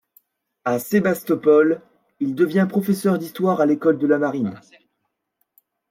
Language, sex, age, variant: French, male, 19-29, Français de métropole